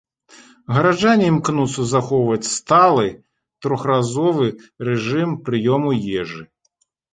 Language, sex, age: Belarusian, male, 40-49